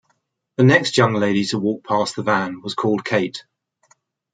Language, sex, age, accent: English, male, 60-69, England English